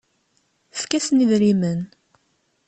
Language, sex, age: Kabyle, female, 30-39